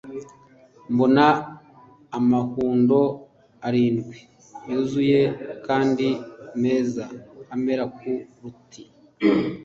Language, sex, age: Kinyarwanda, male, 40-49